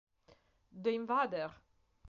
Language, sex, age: Italian, female, 50-59